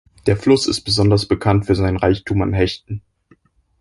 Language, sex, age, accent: German, male, under 19, Deutschland Deutsch